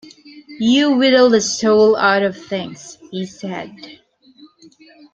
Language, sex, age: English, female, 40-49